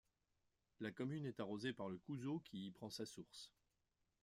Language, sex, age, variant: French, male, 50-59, Français de métropole